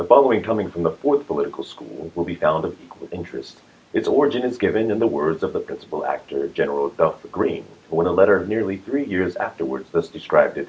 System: none